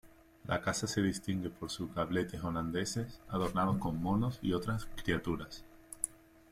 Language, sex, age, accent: Spanish, male, 30-39, España: Sur peninsular (Andalucia, Extremadura, Murcia)